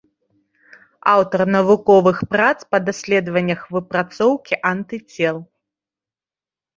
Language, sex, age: Belarusian, female, 30-39